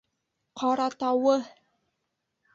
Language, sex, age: Bashkir, female, 19-29